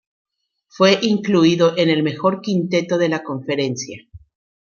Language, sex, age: Spanish, female, 50-59